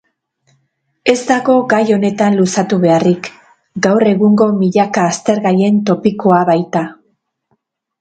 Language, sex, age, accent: Basque, female, 50-59, Mendebalekoa (Araba, Bizkaia, Gipuzkoako mendebaleko herri batzuk)